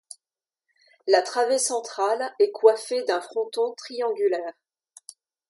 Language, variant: French, Français de métropole